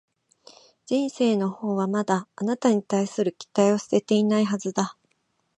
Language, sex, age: Japanese, female, 40-49